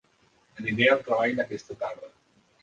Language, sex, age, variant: Catalan, male, 50-59, Central